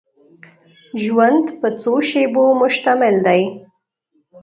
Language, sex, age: Pashto, female, 19-29